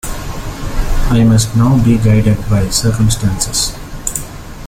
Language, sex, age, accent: English, male, 30-39, India and South Asia (India, Pakistan, Sri Lanka)